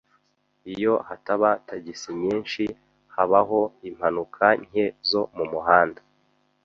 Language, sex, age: Kinyarwanda, male, 19-29